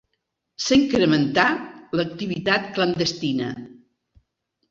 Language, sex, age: Catalan, female, 70-79